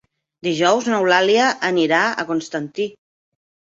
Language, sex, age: Catalan, female, 50-59